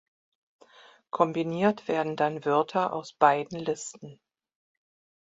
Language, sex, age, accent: German, female, 50-59, Deutschland Deutsch